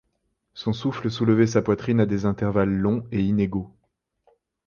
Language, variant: French, Français de métropole